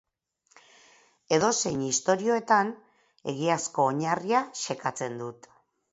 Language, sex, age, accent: Basque, female, 50-59, Mendebalekoa (Araba, Bizkaia, Gipuzkoako mendebaleko herri batzuk)